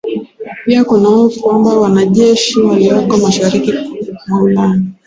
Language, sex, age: Swahili, female, 19-29